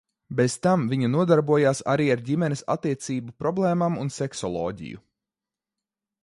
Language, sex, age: Latvian, male, 19-29